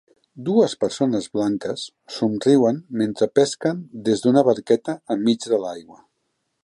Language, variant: Catalan, Central